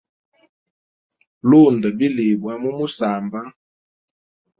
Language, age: Hemba, 40-49